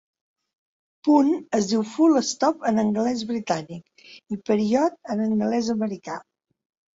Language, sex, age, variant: Catalan, female, 70-79, Central